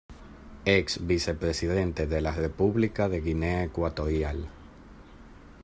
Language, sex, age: Spanish, male, 19-29